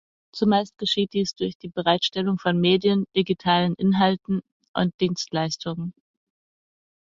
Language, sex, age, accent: German, female, 40-49, Deutschland Deutsch